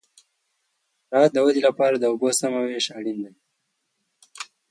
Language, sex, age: Pashto, male, 19-29